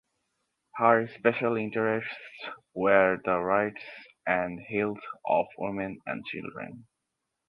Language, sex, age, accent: English, male, 19-29, United States English